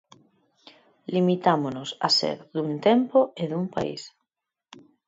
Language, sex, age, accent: Galician, female, 30-39, Normativo (estándar)